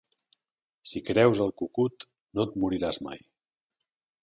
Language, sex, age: Catalan, male, 50-59